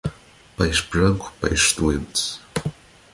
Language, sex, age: Portuguese, male, 19-29